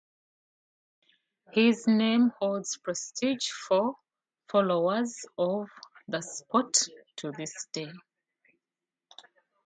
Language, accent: English, United States English